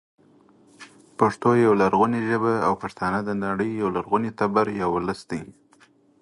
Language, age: Pashto, 19-29